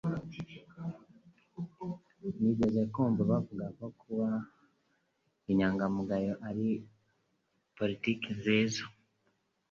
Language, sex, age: Kinyarwanda, male, 19-29